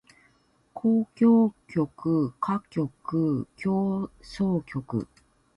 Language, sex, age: Japanese, female, 50-59